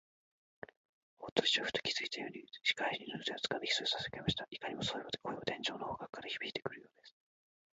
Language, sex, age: Japanese, male, 19-29